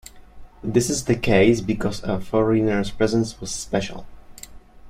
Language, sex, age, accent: English, male, under 19, United States English